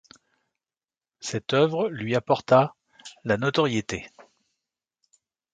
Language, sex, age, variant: French, male, 50-59, Français de métropole